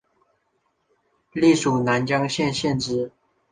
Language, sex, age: Chinese, male, under 19